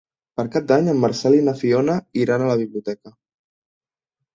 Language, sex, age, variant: Catalan, male, 19-29, Central